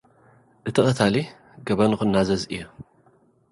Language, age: Tigrinya, 40-49